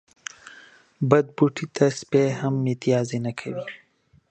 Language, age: Pashto, 19-29